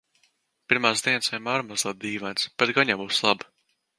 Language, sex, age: Latvian, male, under 19